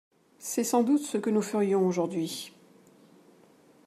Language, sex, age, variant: French, female, 40-49, Français de métropole